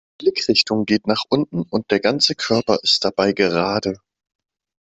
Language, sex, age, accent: German, male, 30-39, Deutschland Deutsch